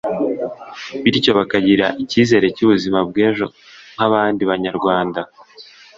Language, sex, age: Kinyarwanda, male, 19-29